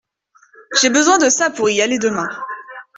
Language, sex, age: French, female, 19-29